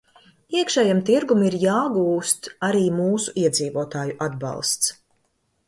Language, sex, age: Latvian, female, 40-49